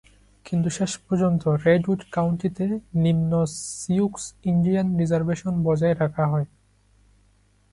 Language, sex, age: Bengali, male, 19-29